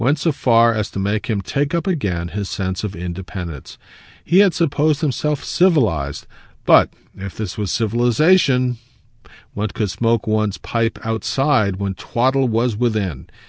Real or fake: real